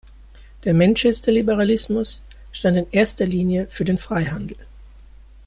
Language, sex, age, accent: German, male, 19-29, Deutschland Deutsch